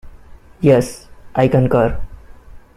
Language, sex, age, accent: English, male, 19-29, India and South Asia (India, Pakistan, Sri Lanka)